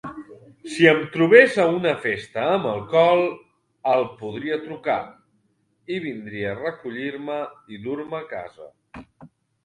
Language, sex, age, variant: Catalan, male, 30-39, Central